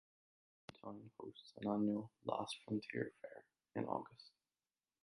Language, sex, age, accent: English, male, 30-39, Irish English